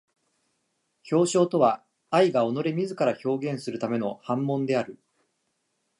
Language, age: Japanese, 30-39